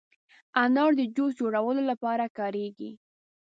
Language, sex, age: Pashto, female, 19-29